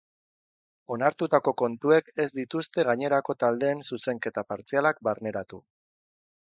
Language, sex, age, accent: Basque, male, 30-39, Erdialdekoa edo Nafarra (Gipuzkoa, Nafarroa)